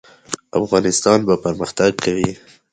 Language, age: Pashto, 19-29